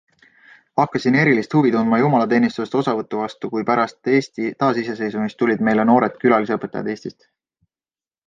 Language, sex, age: Estonian, male, 19-29